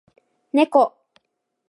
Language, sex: Japanese, female